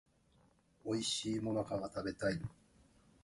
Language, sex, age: Japanese, male, 30-39